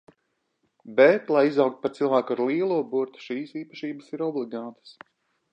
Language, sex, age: Latvian, male, 40-49